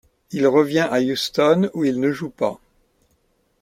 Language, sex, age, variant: French, male, 70-79, Français de métropole